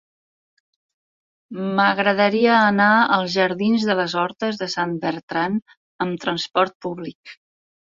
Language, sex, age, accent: Catalan, female, 50-59, aprenent (recent, des del castellà)